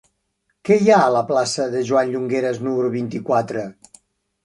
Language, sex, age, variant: Catalan, male, 60-69, Central